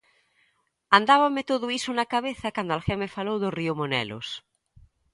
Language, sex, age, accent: Galician, female, 40-49, Atlántico (seseo e gheada)